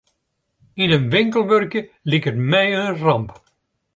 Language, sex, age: Western Frisian, male, 70-79